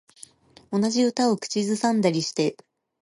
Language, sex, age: Japanese, female, 30-39